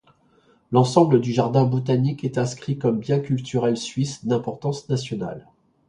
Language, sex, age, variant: French, male, 50-59, Français de métropole